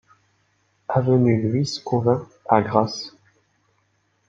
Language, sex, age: French, male, 19-29